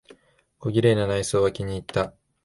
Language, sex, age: Japanese, male, 19-29